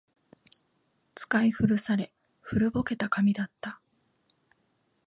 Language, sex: Japanese, female